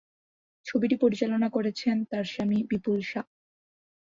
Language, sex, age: Bengali, female, 19-29